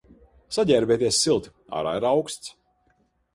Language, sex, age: Latvian, male, 40-49